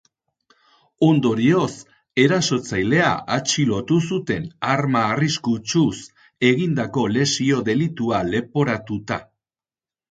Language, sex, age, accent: Basque, male, 60-69, Erdialdekoa edo Nafarra (Gipuzkoa, Nafarroa)